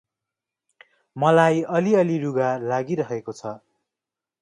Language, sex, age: Nepali, male, 19-29